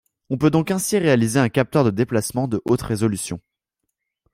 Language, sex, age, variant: French, male, under 19, Français de métropole